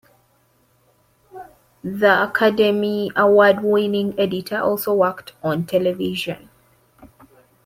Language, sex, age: English, female, 19-29